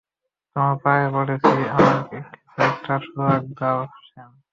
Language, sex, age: Bengali, male, 19-29